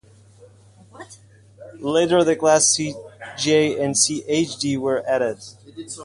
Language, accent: English, Russian